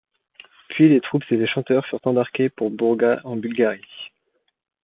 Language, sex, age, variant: French, male, 19-29, Français de métropole